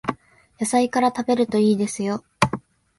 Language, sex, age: Japanese, female, 19-29